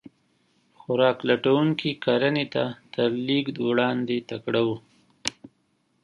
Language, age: Pashto, 30-39